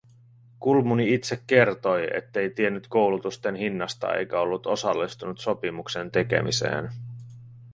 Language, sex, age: Finnish, male, 30-39